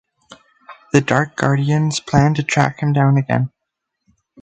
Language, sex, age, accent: English, male, under 19, United States English